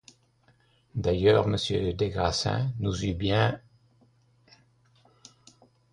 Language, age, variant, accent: French, 60-69, Français d'Europe, Français de Belgique